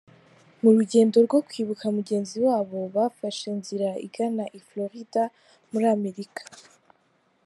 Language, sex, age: Kinyarwanda, female, 19-29